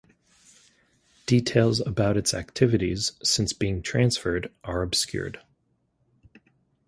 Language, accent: English, United States English